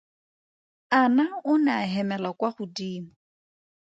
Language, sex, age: Tswana, female, 30-39